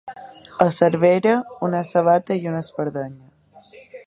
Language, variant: Catalan, Balear